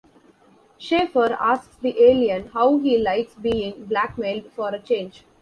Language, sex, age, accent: English, female, 19-29, India and South Asia (India, Pakistan, Sri Lanka)